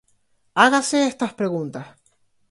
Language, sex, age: Spanish, male, 19-29